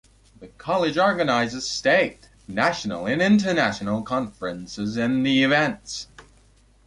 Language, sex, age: English, male, 19-29